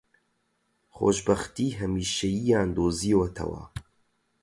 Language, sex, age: Central Kurdish, male, 30-39